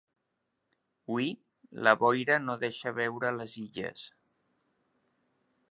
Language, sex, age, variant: Catalan, male, 50-59, Balear